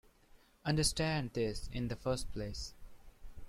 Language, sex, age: English, male, 19-29